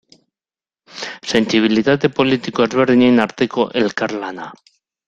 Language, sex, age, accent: Basque, male, 40-49, Mendebalekoa (Araba, Bizkaia, Gipuzkoako mendebaleko herri batzuk)